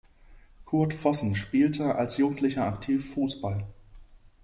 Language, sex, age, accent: German, male, 19-29, Deutschland Deutsch